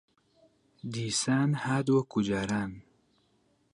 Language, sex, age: Central Kurdish, male, 19-29